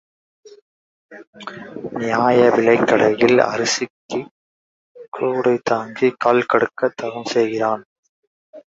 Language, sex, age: Tamil, male, 19-29